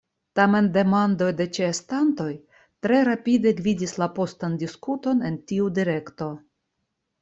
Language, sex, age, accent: Esperanto, female, 40-49, Internacia